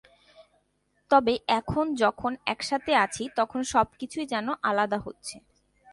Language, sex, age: Bengali, male, 19-29